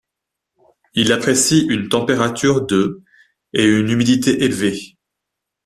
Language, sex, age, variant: French, male, 19-29, Français de métropole